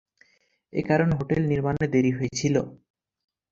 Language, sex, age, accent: Bengali, male, 19-29, Native